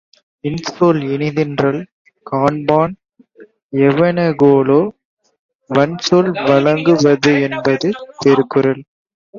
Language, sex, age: Tamil, male, 19-29